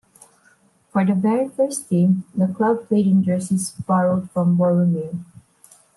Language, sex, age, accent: English, female, 19-29, Filipino